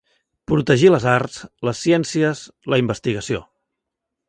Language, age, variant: Catalan, 40-49, Central